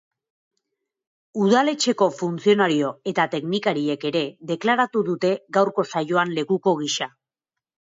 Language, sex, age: Basque, female, 30-39